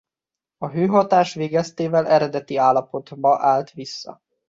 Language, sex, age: Hungarian, male, 30-39